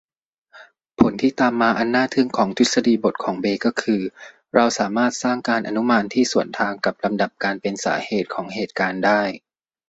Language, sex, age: Thai, male, 19-29